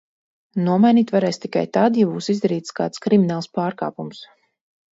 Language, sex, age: Latvian, female, 40-49